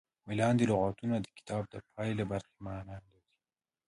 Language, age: Pashto, 19-29